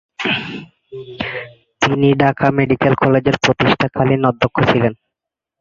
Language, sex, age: Bengali, male, 19-29